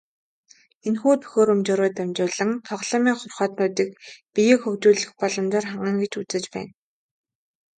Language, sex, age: Mongolian, female, 19-29